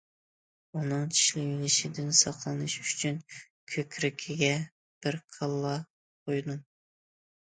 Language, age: Uyghur, 19-29